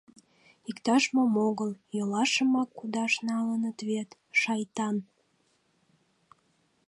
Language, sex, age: Mari, female, 19-29